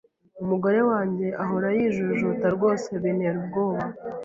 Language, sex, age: Kinyarwanda, female, 19-29